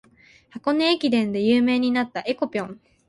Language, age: Japanese, 19-29